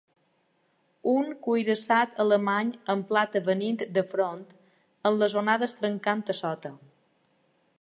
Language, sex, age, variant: Catalan, female, 40-49, Balear